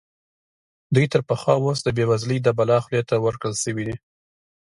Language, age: Pashto, 19-29